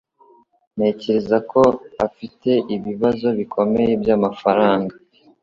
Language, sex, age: Kinyarwanda, male, under 19